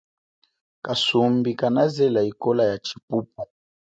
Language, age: Chokwe, 19-29